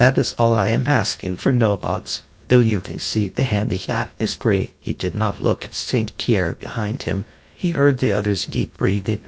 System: TTS, GlowTTS